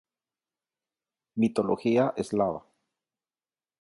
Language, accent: Spanish, Andino-Pacífico: Colombia, Perú, Ecuador, oeste de Bolivia y Venezuela andina